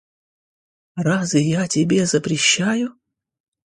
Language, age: Russian, 30-39